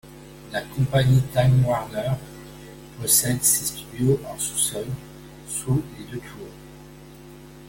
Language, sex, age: French, male, 40-49